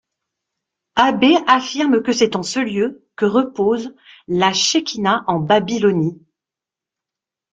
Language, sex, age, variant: French, female, 50-59, Français de métropole